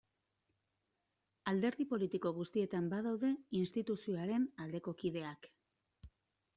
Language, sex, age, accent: Basque, female, 40-49, Mendebalekoa (Araba, Bizkaia, Gipuzkoako mendebaleko herri batzuk)